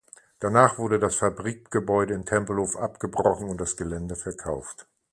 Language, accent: German, Deutschland Deutsch